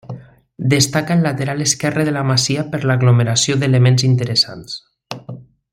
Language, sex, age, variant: Catalan, male, 40-49, Central